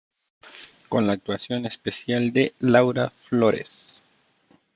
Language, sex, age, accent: Spanish, male, 30-39, Caribe: Cuba, Venezuela, Puerto Rico, República Dominicana, Panamá, Colombia caribeña, México caribeño, Costa del golfo de México